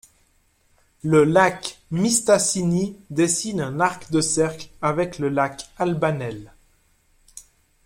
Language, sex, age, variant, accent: French, male, 40-49, Français d'Europe, Français de Suisse